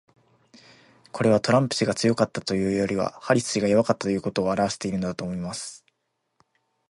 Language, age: Japanese, 19-29